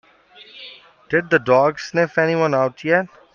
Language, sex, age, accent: English, male, 19-29, United States English